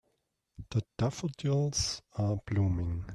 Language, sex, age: English, male, 40-49